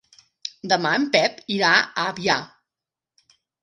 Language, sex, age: Catalan, female, 40-49